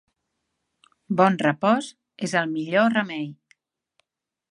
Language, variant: Catalan, Central